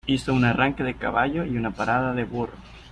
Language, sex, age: Spanish, male, 30-39